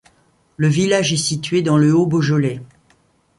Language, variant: French, Français de métropole